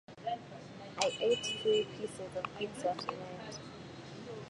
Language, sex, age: English, female, 19-29